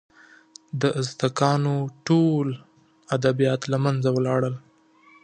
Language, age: Pashto, 19-29